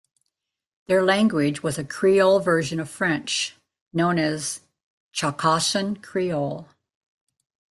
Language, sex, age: English, female, 70-79